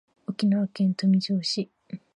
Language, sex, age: Japanese, female, 19-29